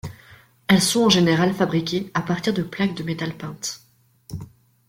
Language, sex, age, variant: French, female, 19-29, Français de métropole